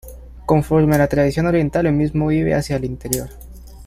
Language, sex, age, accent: Spanish, male, 19-29, Andino-Pacífico: Colombia, Perú, Ecuador, oeste de Bolivia y Venezuela andina